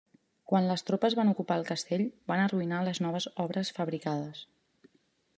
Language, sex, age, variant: Catalan, female, 30-39, Central